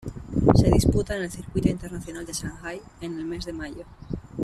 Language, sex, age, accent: Spanish, female, 30-39, España: Norte peninsular (Asturias, Castilla y León, Cantabria, País Vasco, Navarra, Aragón, La Rioja, Guadalajara, Cuenca)